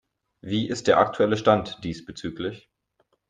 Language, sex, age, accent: German, male, 19-29, Deutschland Deutsch